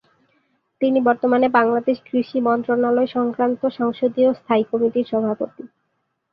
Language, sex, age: Bengali, female, 19-29